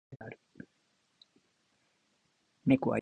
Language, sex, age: Japanese, male, 30-39